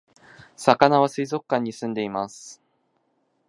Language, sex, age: Japanese, male, 19-29